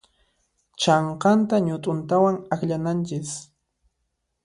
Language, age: Puno Quechua, 19-29